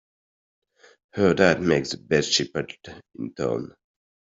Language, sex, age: English, male, 30-39